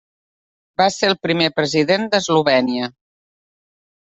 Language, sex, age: Catalan, female, 40-49